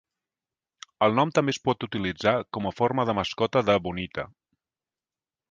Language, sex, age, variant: Catalan, male, 50-59, Central